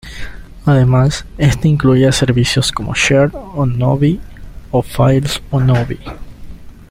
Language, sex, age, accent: Spanish, male, 19-29, Andino-Pacífico: Colombia, Perú, Ecuador, oeste de Bolivia y Venezuela andina